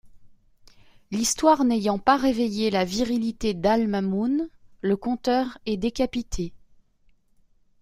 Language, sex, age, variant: French, female, 30-39, Français de métropole